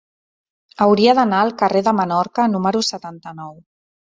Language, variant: Catalan, Central